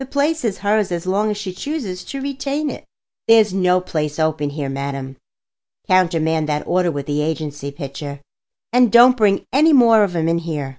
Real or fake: real